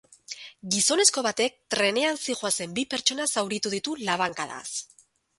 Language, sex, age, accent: Basque, female, 40-49, Erdialdekoa edo Nafarra (Gipuzkoa, Nafarroa)